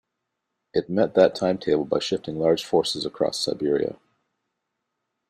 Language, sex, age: English, male, 50-59